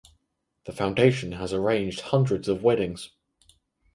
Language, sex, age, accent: English, male, under 19, England English